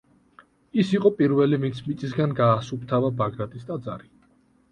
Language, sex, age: Georgian, male, 19-29